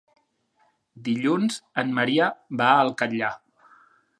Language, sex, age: Catalan, male, 40-49